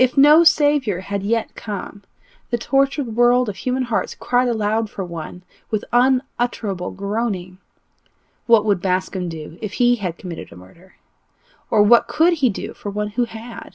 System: none